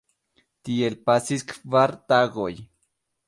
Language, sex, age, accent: Esperanto, male, 19-29, Internacia